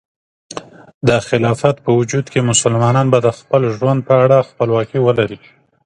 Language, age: Pashto, 30-39